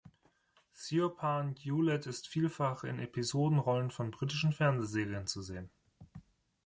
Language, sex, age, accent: German, male, 30-39, Deutschland Deutsch